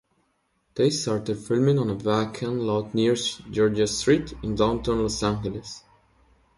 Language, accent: English, United States English